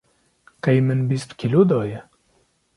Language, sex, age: Kurdish, male, 30-39